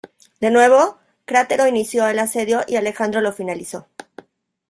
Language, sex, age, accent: Spanish, female, 40-49, México